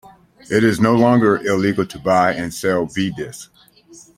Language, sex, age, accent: English, male, 60-69, United States English